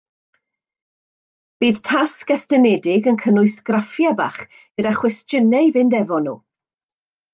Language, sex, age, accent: Welsh, female, 50-59, Y Deyrnas Unedig Cymraeg